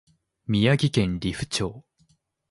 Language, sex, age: Japanese, male, 19-29